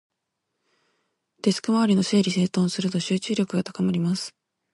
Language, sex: Japanese, female